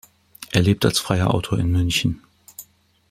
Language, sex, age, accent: German, male, 40-49, Deutschland Deutsch